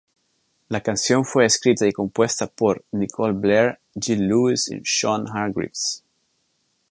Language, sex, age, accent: Spanish, male, 40-49, América central